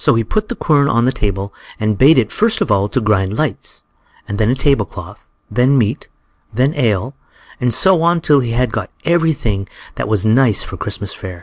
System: none